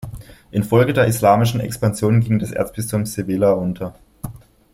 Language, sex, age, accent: German, male, 19-29, Deutschland Deutsch